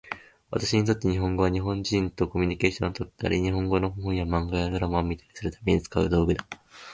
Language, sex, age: Japanese, male, 19-29